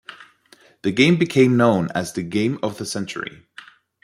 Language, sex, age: English, male, 30-39